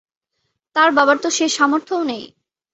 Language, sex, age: Bengali, female, 19-29